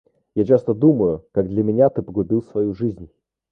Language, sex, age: Russian, male, 19-29